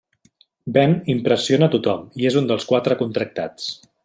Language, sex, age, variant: Catalan, male, 19-29, Central